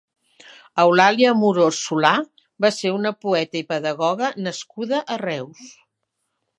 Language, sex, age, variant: Catalan, female, 60-69, Central